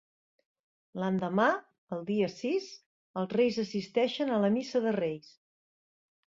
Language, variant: Catalan, Central